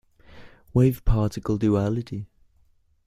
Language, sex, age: English, male, 19-29